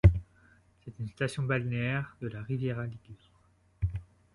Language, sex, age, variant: French, male, 19-29, Français de métropole